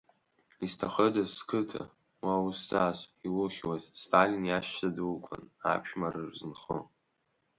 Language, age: Abkhazian, under 19